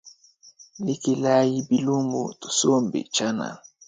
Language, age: Luba-Lulua, 19-29